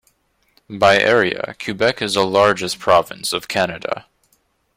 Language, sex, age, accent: English, male, 19-29, United States English